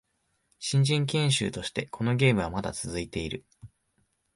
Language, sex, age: Japanese, male, 19-29